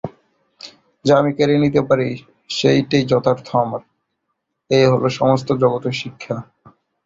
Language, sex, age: Bengali, male, 19-29